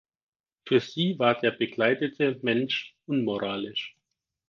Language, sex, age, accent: German, male, 19-29, Deutschland Deutsch